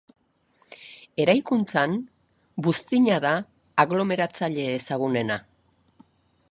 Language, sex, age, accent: Basque, female, 60-69, Erdialdekoa edo Nafarra (Gipuzkoa, Nafarroa)